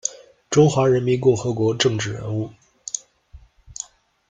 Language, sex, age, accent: Chinese, male, 19-29, 出生地：山东省